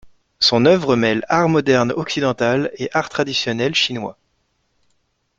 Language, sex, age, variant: French, male, 30-39, Français de métropole